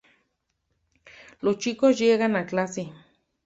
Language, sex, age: Spanish, female, 30-39